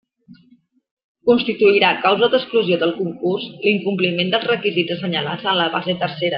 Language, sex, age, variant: Catalan, female, 40-49, Central